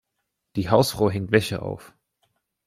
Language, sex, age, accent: German, male, 19-29, Deutschland Deutsch